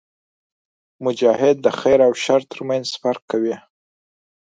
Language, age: Pashto, 19-29